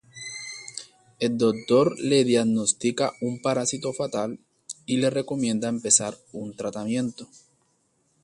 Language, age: Spanish, 30-39